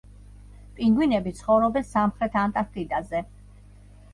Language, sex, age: Georgian, female, 40-49